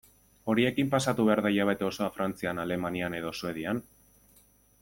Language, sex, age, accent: Basque, male, 19-29, Erdialdekoa edo Nafarra (Gipuzkoa, Nafarroa)